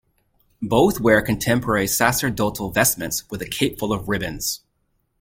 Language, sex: English, male